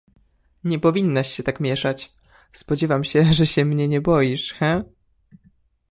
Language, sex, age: Polish, male, 19-29